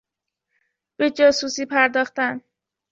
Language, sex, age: Persian, female, under 19